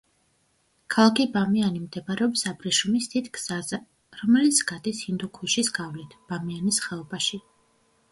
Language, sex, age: Georgian, female, 30-39